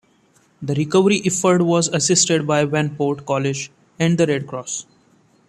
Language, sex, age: English, male, 19-29